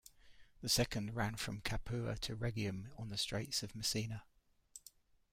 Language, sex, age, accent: English, male, 50-59, England English